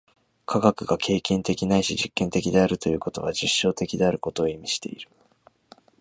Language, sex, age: Japanese, male, 19-29